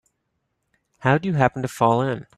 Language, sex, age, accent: English, male, 30-39, United States English